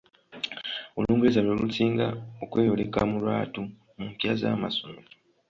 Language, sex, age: Ganda, male, 19-29